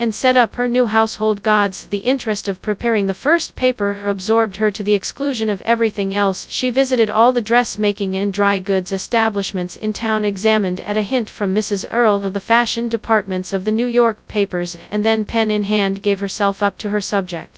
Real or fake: fake